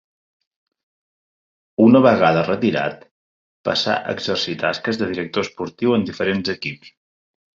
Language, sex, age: Catalan, male, 40-49